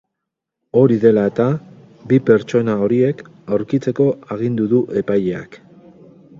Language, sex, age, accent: Basque, male, 50-59, Mendebalekoa (Araba, Bizkaia, Gipuzkoako mendebaleko herri batzuk)